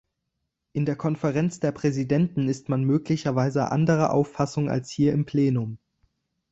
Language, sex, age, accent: German, male, under 19, Deutschland Deutsch